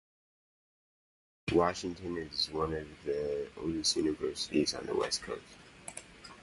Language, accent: English, United States English